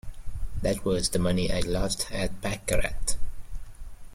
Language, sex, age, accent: English, male, 30-39, United States English